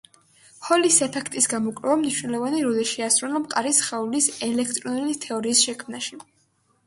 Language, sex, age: Georgian, female, under 19